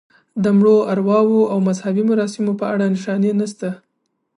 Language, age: Pashto, 19-29